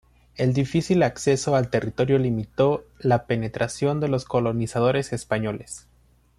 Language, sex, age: Spanish, male, 19-29